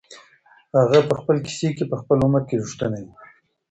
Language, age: Pashto, 40-49